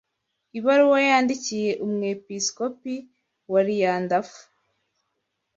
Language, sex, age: Kinyarwanda, female, 19-29